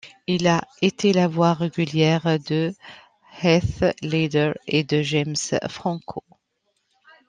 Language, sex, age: French, female, 40-49